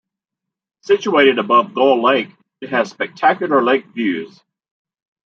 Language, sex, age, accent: English, male, 50-59, United States English